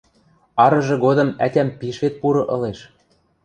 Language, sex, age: Western Mari, male, 19-29